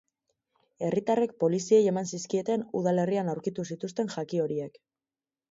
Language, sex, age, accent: Basque, female, 19-29, Mendebalekoa (Araba, Bizkaia, Gipuzkoako mendebaleko herri batzuk)